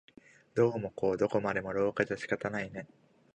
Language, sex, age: Japanese, male, 19-29